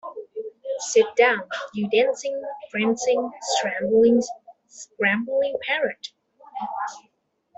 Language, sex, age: English, female, under 19